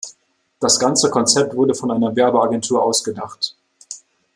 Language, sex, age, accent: German, male, 19-29, Deutschland Deutsch